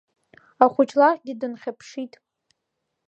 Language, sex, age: Abkhazian, female, 19-29